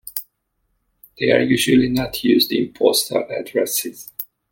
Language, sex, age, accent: English, male, 40-49, United States English